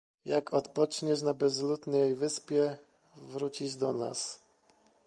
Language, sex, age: Polish, male, 30-39